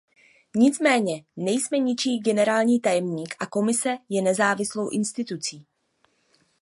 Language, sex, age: Czech, female, 30-39